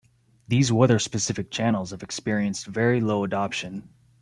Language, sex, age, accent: English, male, 19-29, United States English